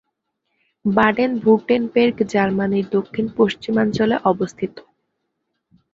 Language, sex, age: Bengali, female, 19-29